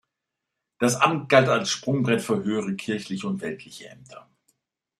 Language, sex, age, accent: German, male, 50-59, Deutschland Deutsch